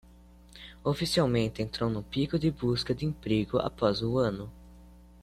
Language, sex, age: Portuguese, male, under 19